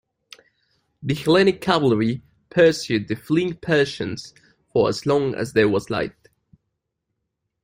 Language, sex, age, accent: English, male, 19-29, England English